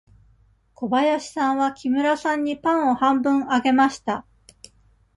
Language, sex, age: Japanese, female, 40-49